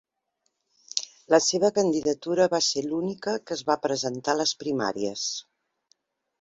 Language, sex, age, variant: Catalan, female, 50-59, Central